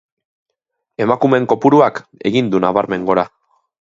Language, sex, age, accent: Basque, male, 30-39, Mendebalekoa (Araba, Bizkaia, Gipuzkoako mendebaleko herri batzuk)